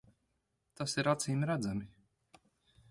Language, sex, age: Latvian, male, 30-39